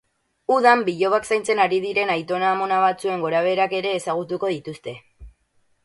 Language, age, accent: Basque, under 19, Batua